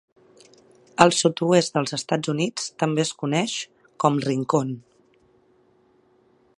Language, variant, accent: Catalan, Central, central